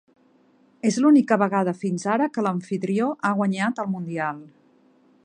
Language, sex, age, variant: Catalan, female, 40-49, Central